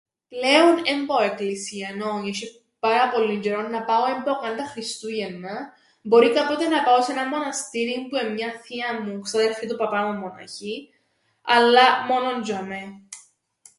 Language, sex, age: Greek, female, 19-29